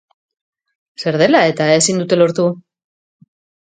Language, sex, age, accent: Basque, female, 40-49, Mendebalekoa (Araba, Bizkaia, Gipuzkoako mendebaleko herri batzuk)